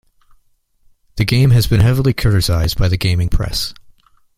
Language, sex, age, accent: English, male, 19-29, United States English